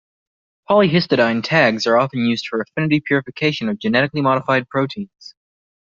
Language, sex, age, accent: English, male, 19-29, United States English